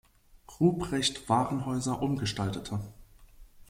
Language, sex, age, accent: German, male, 19-29, Deutschland Deutsch